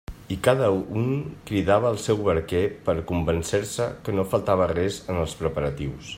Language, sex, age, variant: Catalan, male, 40-49, Central